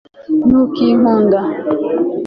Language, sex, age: Kinyarwanda, female, 19-29